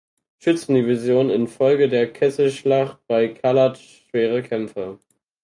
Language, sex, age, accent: German, male, under 19, Deutschland Deutsch